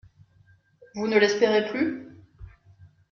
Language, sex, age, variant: French, female, 40-49, Français de métropole